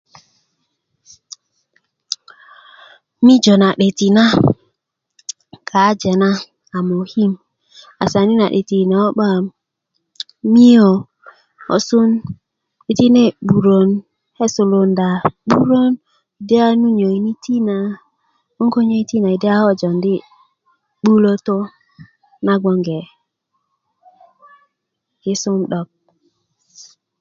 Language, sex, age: Kuku, female, 19-29